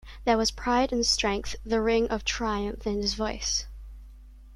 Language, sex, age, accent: English, female, under 19, England English